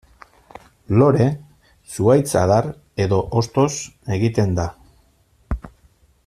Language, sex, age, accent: Basque, male, 40-49, Erdialdekoa edo Nafarra (Gipuzkoa, Nafarroa)